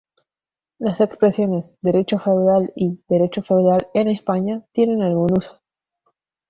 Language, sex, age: Spanish, female, 19-29